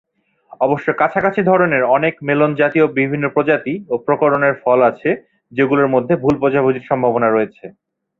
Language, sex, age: Bengali, male, 30-39